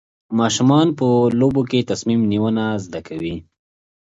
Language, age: Pashto, 19-29